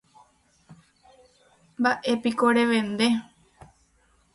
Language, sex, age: Guarani, female, 19-29